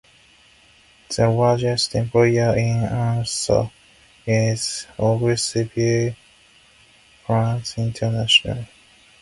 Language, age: English, 19-29